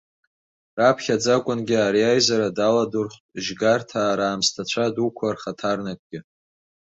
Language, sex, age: Abkhazian, male, under 19